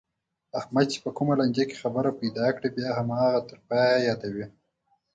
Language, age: Pashto, 30-39